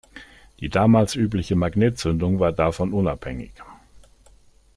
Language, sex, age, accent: German, male, 60-69, Deutschland Deutsch